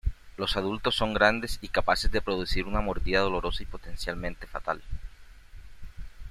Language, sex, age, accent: Spanish, male, 30-39, Caribe: Cuba, Venezuela, Puerto Rico, República Dominicana, Panamá, Colombia caribeña, México caribeño, Costa del golfo de México